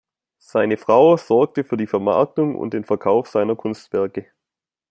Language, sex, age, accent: German, male, 19-29, Deutschland Deutsch